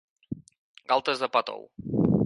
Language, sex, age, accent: Catalan, male, 19-29, Garrotxi